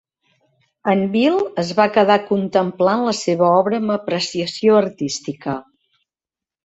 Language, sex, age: Catalan, female, 50-59